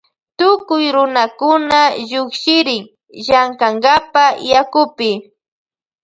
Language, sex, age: Loja Highland Quichua, female, 19-29